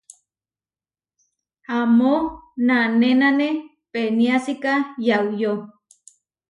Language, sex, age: Huarijio, female, 30-39